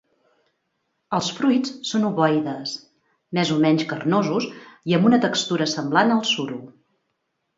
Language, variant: Catalan, Central